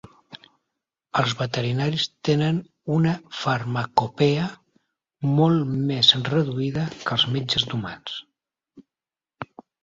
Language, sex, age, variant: Catalan, male, 50-59, Central